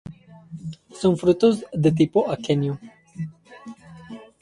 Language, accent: Spanish, Caribe: Cuba, Venezuela, Puerto Rico, República Dominicana, Panamá, Colombia caribeña, México caribeño, Costa del golfo de México